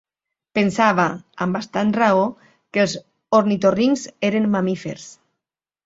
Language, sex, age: Catalan, female, 40-49